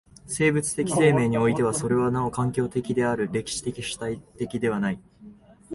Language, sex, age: Japanese, male, 19-29